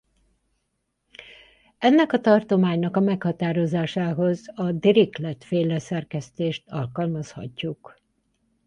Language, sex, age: Hungarian, female, 70-79